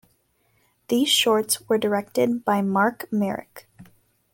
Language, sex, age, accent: English, female, under 19, United States English